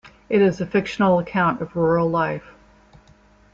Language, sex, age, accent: English, female, 50-59, United States English